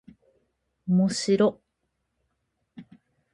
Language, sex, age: Japanese, female, 40-49